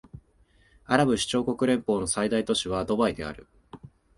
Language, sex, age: Japanese, male, 19-29